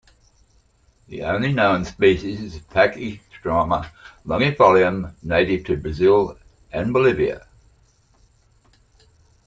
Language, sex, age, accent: English, male, 60-69, Australian English